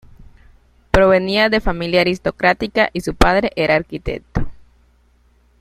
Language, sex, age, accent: Spanish, female, 19-29, Caribe: Cuba, Venezuela, Puerto Rico, República Dominicana, Panamá, Colombia caribeña, México caribeño, Costa del golfo de México